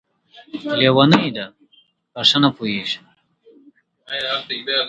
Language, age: Pashto, 19-29